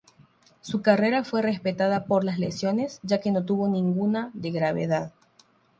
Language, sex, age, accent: Spanish, female, 19-29, Rioplatense: Argentina, Uruguay, este de Bolivia, Paraguay